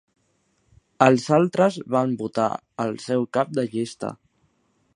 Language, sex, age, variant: Catalan, male, 19-29, Central